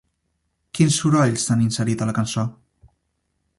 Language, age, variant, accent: Catalan, under 19, Central, central